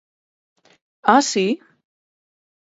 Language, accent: Galician, Atlántico (seseo e gheada)